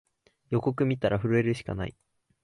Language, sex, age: Japanese, male, 19-29